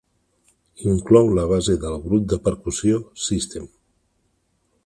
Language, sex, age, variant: Catalan, male, 40-49, Central